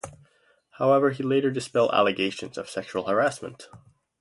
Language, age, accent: English, 19-29, United States English